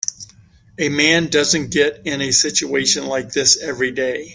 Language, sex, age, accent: English, male, 50-59, United States English